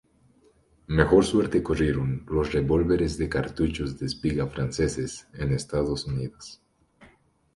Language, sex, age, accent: Spanish, male, 19-29, Andino-Pacífico: Colombia, Perú, Ecuador, oeste de Bolivia y Venezuela andina